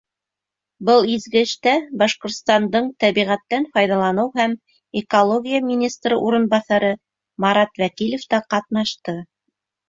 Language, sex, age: Bashkir, female, 40-49